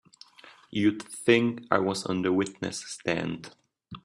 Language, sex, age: English, male, 19-29